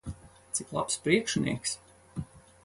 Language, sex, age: Latvian, female, 50-59